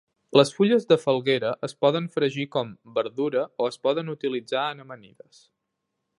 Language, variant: Catalan, Central